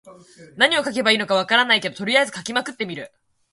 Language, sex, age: Japanese, female, 19-29